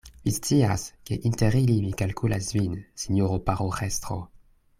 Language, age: Esperanto, 19-29